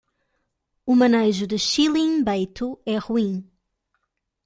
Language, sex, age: Portuguese, female, 30-39